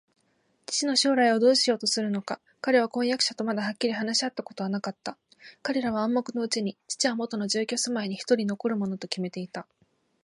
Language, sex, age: Japanese, female, 19-29